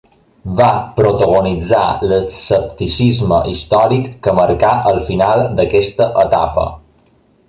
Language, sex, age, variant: Catalan, male, 19-29, Balear